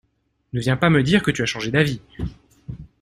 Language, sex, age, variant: French, male, 30-39, Français de métropole